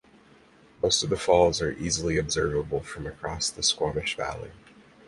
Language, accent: English, United States English